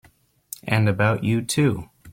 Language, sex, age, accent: English, male, 19-29, United States English